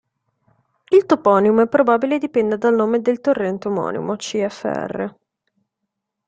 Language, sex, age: Italian, female, 19-29